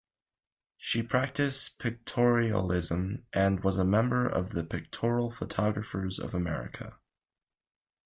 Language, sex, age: English, male, 19-29